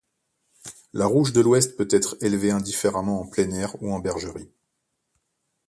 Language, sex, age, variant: French, male, 40-49, Français de métropole